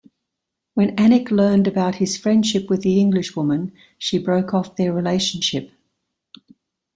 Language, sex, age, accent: English, female, 70-79, Australian English